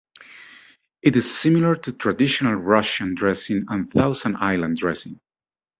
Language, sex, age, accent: English, male, 40-49, United States English